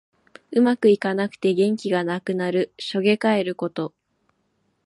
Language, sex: Japanese, female